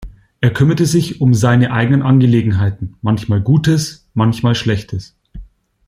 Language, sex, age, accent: German, male, 30-39, Deutschland Deutsch